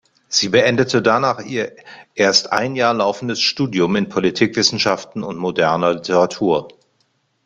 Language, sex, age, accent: German, male, 50-59, Deutschland Deutsch